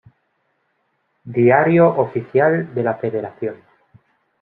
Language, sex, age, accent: Spanish, male, 30-39, España: Centro-Sur peninsular (Madrid, Toledo, Castilla-La Mancha)